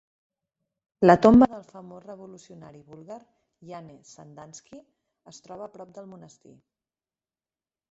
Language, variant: Catalan, Central